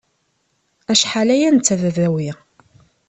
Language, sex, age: Kabyle, female, 30-39